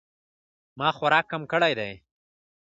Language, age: Pashto, 19-29